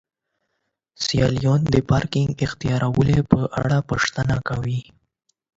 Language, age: Pashto, 19-29